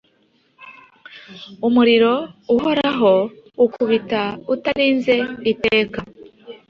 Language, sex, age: Kinyarwanda, female, 30-39